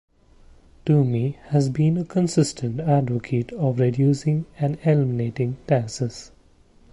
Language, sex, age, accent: English, male, 19-29, India and South Asia (India, Pakistan, Sri Lanka)